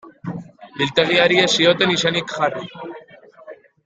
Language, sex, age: Basque, male, 19-29